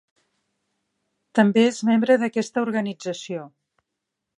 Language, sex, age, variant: Catalan, female, 50-59, Nord-Occidental